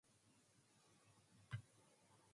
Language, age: English, 19-29